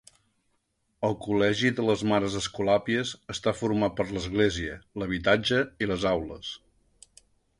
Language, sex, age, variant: Catalan, male, 50-59, Central